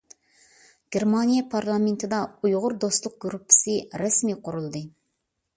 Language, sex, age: Uyghur, female, under 19